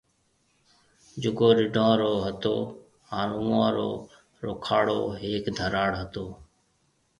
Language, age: Marwari (Pakistan), 30-39